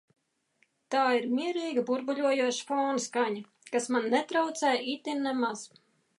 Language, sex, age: Latvian, female, 40-49